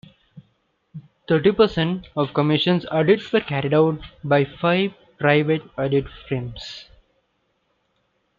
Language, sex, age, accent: English, male, 19-29, India and South Asia (India, Pakistan, Sri Lanka)